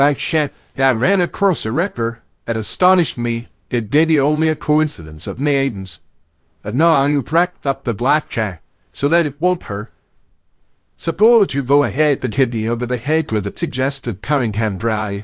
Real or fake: fake